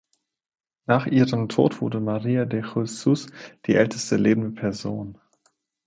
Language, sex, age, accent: German, male, 30-39, Deutschland Deutsch